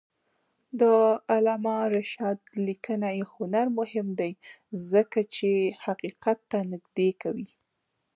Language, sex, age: Pashto, female, 19-29